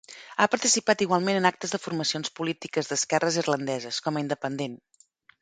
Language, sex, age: Catalan, female, 40-49